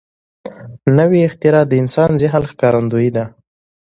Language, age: Pashto, 19-29